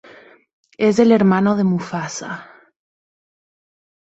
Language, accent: Spanish, Andino-Pacífico: Colombia, Perú, Ecuador, oeste de Bolivia y Venezuela andina